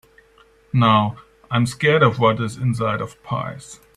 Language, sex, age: English, male, 40-49